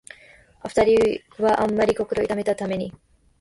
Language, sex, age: Japanese, female, under 19